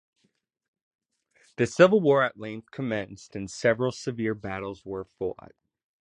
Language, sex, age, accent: English, male, 19-29, United States English